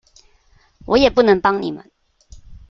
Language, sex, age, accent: Chinese, female, 19-29, 出生地：新北市